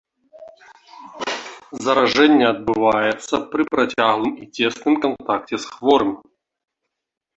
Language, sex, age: Belarusian, male, 30-39